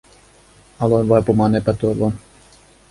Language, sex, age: Finnish, male, 30-39